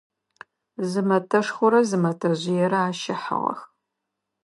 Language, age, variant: Adyghe, 40-49, Адыгабзэ (Кирил, пстэумэ зэдыряе)